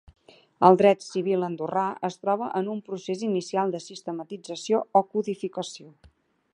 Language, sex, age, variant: Catalan, female, 40-49, Central